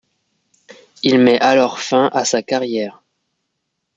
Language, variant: French, Français de métropole